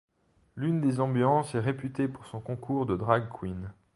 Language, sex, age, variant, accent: French, male, 19-29, Français d'Europe, Français de Suisse